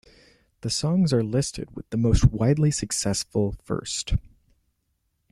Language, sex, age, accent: English, male, under 19, Canadian English